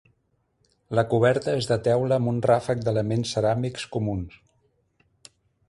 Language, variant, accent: Catalan, Central, central